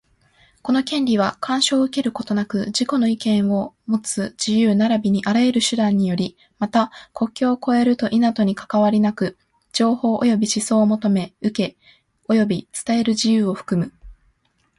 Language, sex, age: Japanese, female, 19-29